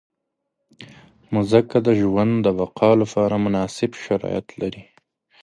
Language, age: Pashto, 19-29